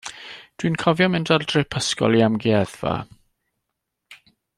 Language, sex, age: Welsh, male, 50-59